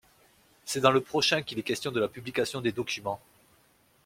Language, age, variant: French, 30-39, Français de métropole